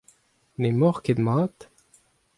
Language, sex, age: Breton, male, 19-29